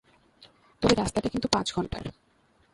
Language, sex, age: Bengali, female, 19-29